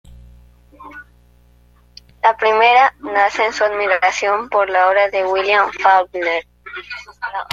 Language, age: Spanish, under 19